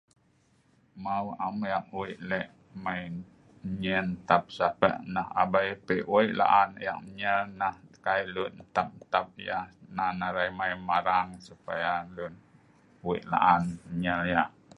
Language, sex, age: Sa'ban, female, 60-69